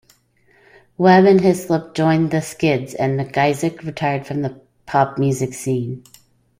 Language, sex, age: English, female, 50-59